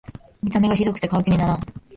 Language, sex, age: Japanese, female, 19-29